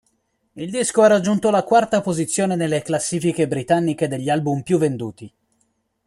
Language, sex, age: Italian, male, 19-29